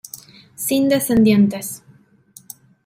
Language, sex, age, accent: Spanish, female, 19-29, Rioplatense: Argentina, Uruguay, este de Bolivia, Paraguay